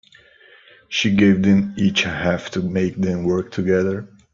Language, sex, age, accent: English, male, 40-49, United States English